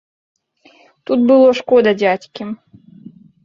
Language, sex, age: Belarusian, female, 19-29